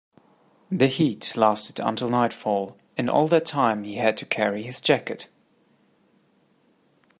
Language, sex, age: English, male, 30-39